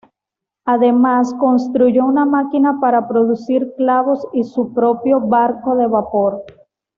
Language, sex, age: Spanish, female, 30-39